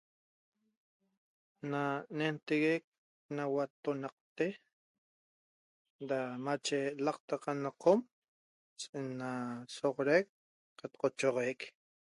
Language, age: Toba, 30-39